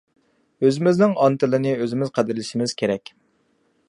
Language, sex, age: Uyghur, male, 30-39